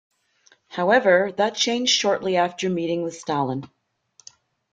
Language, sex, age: English, female, 50-59